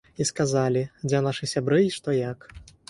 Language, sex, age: Belarusian, male, 19-29